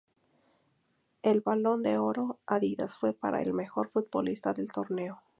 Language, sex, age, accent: Spanish, female, 30-39, México